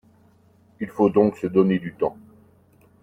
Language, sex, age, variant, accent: French, male, 50-59, Français d'Europe, Français de Belgique